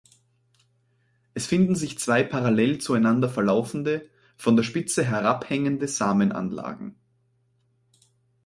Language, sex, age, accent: German, male, 19-29, Österreichisches Deutsch